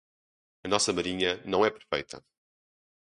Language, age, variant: Portuguese, 19-29, Portuguese (Portugal)